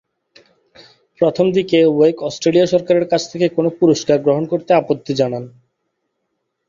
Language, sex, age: Bengali, male, 19-29